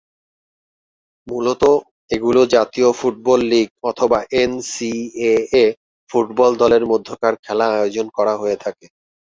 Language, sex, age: Bengali, male, 30-39